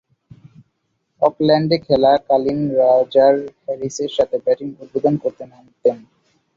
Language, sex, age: Bengali, male, 19-29